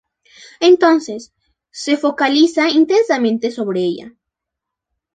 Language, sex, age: Spanish, female, 19-29